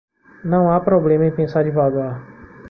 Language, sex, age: Portuguese, male, 30-39